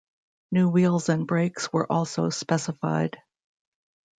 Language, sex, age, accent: English, female, 60-69, United States English